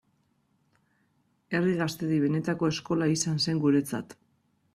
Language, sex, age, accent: Basque, female, 40-49, Mendebalekoa (Araba, Bizkaia, Gipuzkoako mendebaleko herri batzuk)